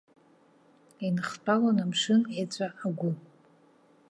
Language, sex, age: Abkhazian, female, 50-59